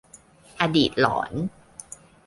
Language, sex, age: Thai, male, under 19